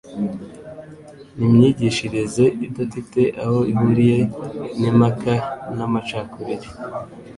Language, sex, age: Kinyarwanda, male, 30-39